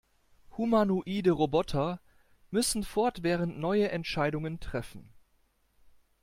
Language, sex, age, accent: German, male, 40-49, Deutschland Deutsch